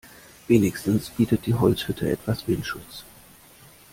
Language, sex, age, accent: German, male, 30-39, Deutschland Deutsch